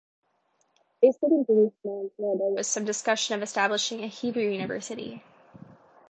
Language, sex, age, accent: English, female, 19-29, United States English